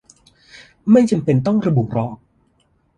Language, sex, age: Thai, male, 40-49